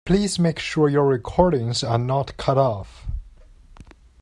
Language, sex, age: English, male, 19-29